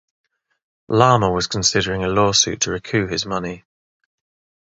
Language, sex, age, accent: English, male, 30-39, England English